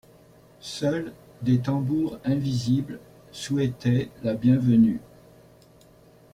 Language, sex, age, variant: French, male, 60-69, Français de métropole